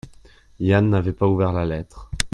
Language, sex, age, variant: French, male, 19-29, Français de métropole